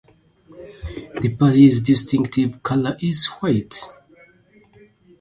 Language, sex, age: English, female, 19-29